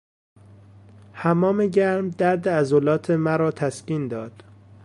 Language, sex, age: Persian, male, 19-29